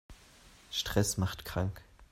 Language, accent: German, Deutschland Deutsch